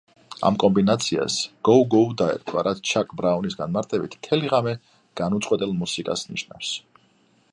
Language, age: Georgian, 40-49